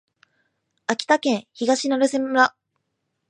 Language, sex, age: Japanese, female, 19-29